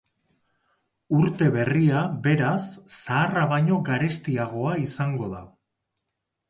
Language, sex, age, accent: Basque, male, 40-49, Erdialdekoa edo Nafarra (Gipuzkoa, Nafarroa)